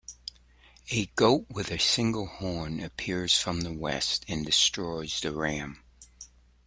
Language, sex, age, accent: English, male, 50-59, United States English